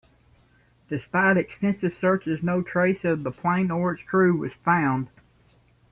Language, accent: English, United States English